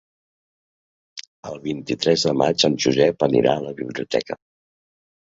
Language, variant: Catalan, Central